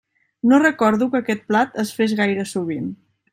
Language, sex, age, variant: Catalan, female, 19-29, Central